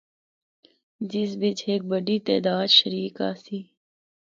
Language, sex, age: Northern Hindko, female, 19-29